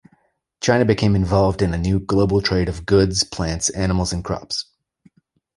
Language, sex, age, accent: English, male, 30-39, United States English